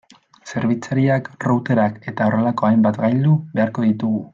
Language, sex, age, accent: Basque, male, 19-29, Mendebalekoa (Araba, Bizkaia, Gipuzkoako mendebaleko herri batzuk)